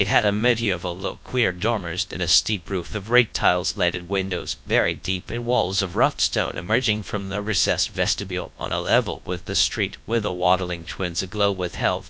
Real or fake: fake